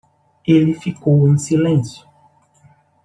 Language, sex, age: Portuguese, male, 30-39